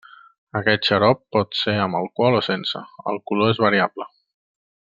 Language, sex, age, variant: Catalan, male, 30-39, Central